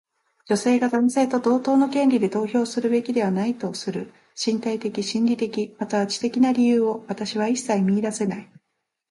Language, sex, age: Japanese, female, 19-29